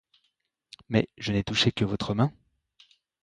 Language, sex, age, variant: French, male, 30-39, Français de métropole